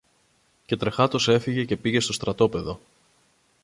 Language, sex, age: Greek, male, 30-39